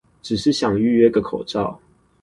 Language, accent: Chinese, 出生地：新北市